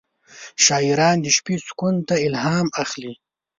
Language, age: Pashto, 30-39